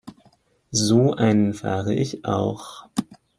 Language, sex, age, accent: German, male, 19-29, Deutschland Deutsch